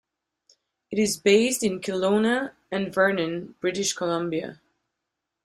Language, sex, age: English, female, 30-39